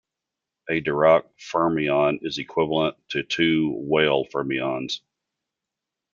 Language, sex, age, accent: English, male, 50-59, United States English